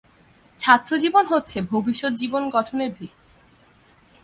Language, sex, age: Bengali, female, under 19